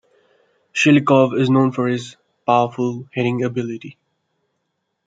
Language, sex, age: English, male, 19-29